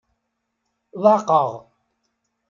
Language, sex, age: Kabyle, male, 60-69